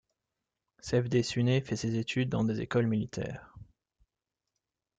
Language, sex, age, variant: French, male, 19-29, Français de métropole